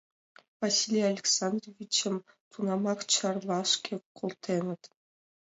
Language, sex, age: Mari, female, 19-29